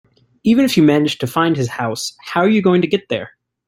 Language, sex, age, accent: English, male, 19-29, United States English